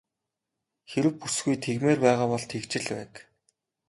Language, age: Mongolian, 19-29